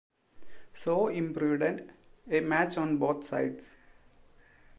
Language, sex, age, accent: English, male, 19-29, India and South Asia (India, Pakistan, Sri Lanka)